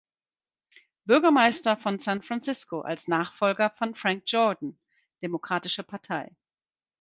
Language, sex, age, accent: German, female, 50-59, Deutschland Deutsch